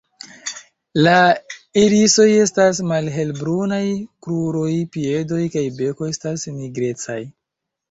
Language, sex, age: Esperanto, male, 19-29